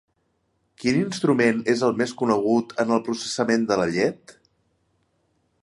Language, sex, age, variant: Catalan, male, 19-29, Septentrional